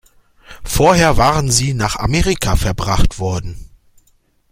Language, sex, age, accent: German, male, 40-49, Deutschland Deutsch